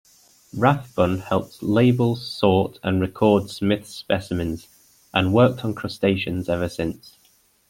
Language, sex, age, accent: English, male, 19-29, England English